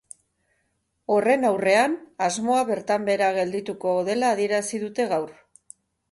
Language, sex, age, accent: Basque, female, 40-49, Mendebalekoa (Araba, Bizkaia, Gipuzkoako mendebaleko herri batzuk)